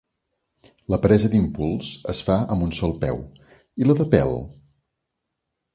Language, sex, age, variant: Catalan, male, 50-59, Central